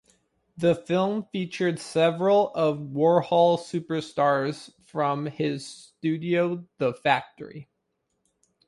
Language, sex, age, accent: English, male, 19-29, Canadian English